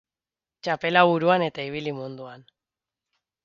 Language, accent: Basque, Mendebalekoa (Araba, Bizkaia, Gipuzkoako mendebaleko herri batzuk)